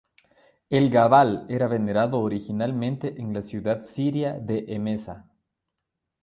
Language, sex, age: Spanish, male, 40-49